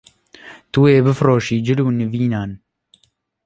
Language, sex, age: Kurdish, male, 19-29